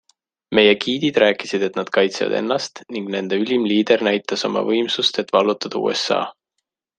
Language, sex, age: Estonian, male, 19-29